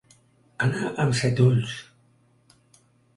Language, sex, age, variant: Catalan, male, 70-79, Central